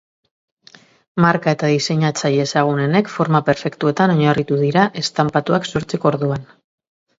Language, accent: Basque, Mendebalekoa (Araba, Bizkaia, Gipuzkoako mendebaleko herri batzuk)